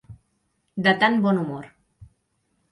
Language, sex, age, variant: Catalan, female, 19-29, Central